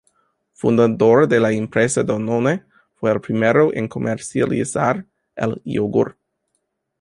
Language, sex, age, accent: Spanish, male, 19-29, América central